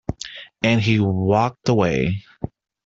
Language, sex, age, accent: English, male, 30-39, United States English